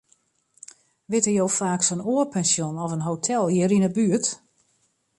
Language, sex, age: Western Frisian, female, 50-59